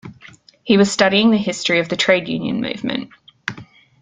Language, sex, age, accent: English, female, 30-39, Australian English